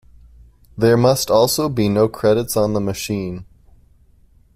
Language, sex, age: English, male, 30-39